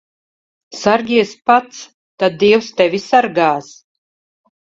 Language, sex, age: Latvian, female, 50-59